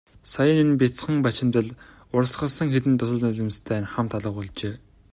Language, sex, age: Mongolian, male, 19-29